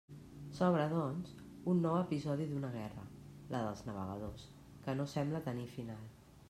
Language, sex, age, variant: Catalan, female, 40-49, Central